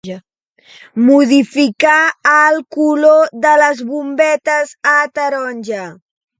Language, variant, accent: Catalan, Central, central; septentrional